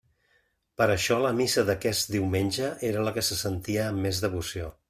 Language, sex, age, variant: Catalan, male, 50-59, Central